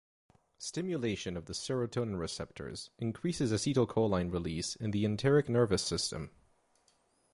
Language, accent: English, United States English